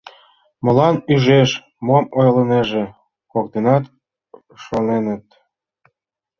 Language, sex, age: Mari, male, 40-49